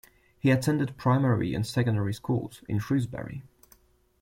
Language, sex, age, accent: English, male, 19-29, England English